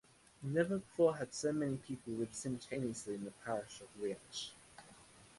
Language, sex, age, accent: English, male, under 19, Australian English